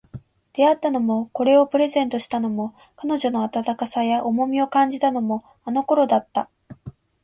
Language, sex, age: Japanese, female, 19-29